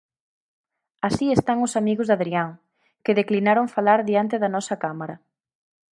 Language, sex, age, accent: Galician, female, 19-29, Central (gheada); Normativo (estándar)